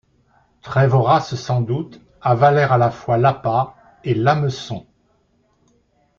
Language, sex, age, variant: French, male, 60-69, Français de métropole